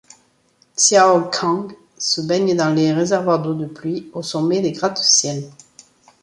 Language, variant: French, Français de métropole